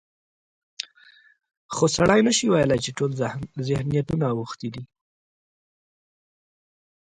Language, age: Pashto, 19-29